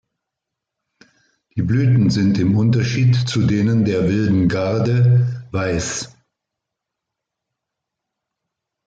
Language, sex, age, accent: German, male, 60-69, Deutschland Deutsch